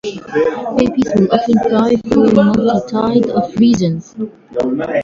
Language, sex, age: English, female, 19-29